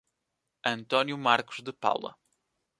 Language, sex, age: Portuguese, male, 30-39